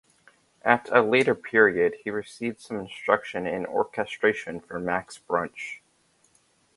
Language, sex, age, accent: English, male, under 19, United States English